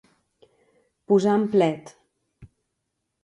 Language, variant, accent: Catalan, Central, central